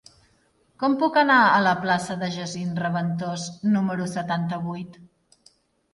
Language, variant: Catalan, Central